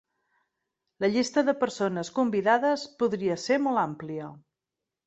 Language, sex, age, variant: Catalan, female, 40-49, Central